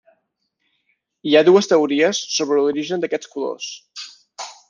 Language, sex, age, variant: Catalan, male, 30-39, Balear